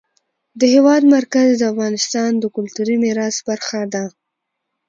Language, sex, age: Pashto, female, 19-29